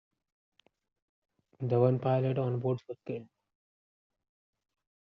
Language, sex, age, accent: English, male, 19-29, India and South Asia (India, Pakistan, Sri Lanka)